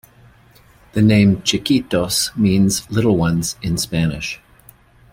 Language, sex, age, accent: English, male, 50-59, Canadian English